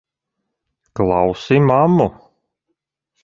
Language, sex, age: Latvian, male, 30-39